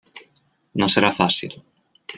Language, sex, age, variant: Catalan, male, 19-29, Nord-Occidental